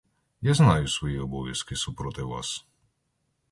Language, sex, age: Ukrainian, male, 30-39